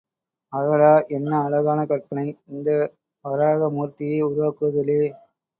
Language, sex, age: Tamil, male, 30-39